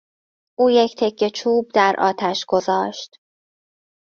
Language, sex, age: Persian, female, 19-29